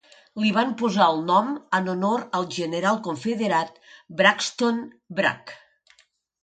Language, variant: Catalan, Nord-Occidental